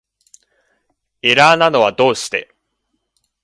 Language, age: Japanese, 19-29